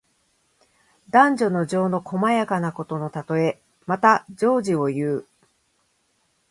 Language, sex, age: Japanese, female, 50-59